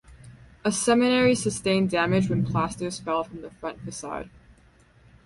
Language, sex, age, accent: English, female, 19-29, Canadian English